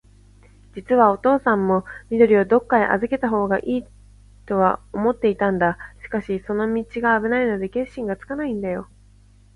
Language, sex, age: Japanese, female, 19-29